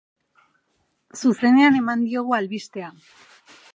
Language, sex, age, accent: Basque, female, 30-39, Erdialdekoa edo Nafarra (Gipuzkoa, Nafarroa)